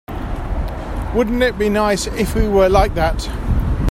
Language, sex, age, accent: English, male, 50-59, England English